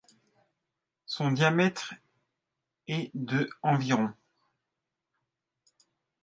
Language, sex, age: French, male, 30-39